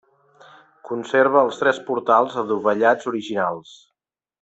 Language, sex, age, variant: Catalan, male, 40-49, Central